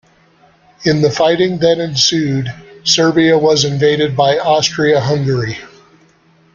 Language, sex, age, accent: English, male, 50-59, United States English